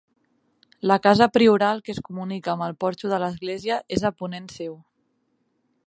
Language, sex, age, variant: Catalan, female, 19-29, Central